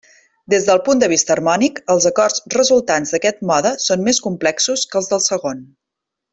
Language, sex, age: Catalan, female, 40-49